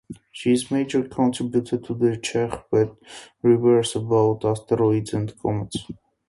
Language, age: English, 19-29